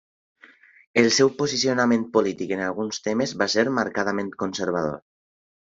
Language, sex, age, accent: Catalan, male, 19-29, valencià